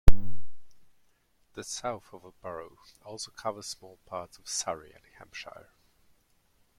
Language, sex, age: English, male, 30-39